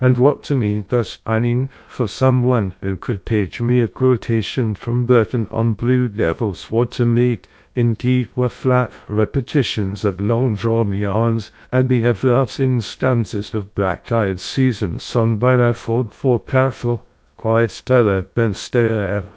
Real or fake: fake